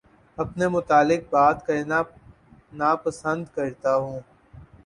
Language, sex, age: Urdu, male, 19-29